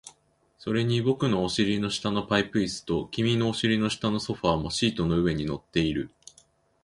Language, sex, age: Japanese, male, 19-29